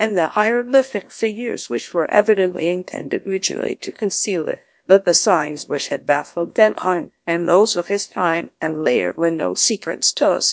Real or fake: fake